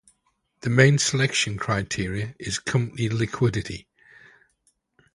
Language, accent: English, England English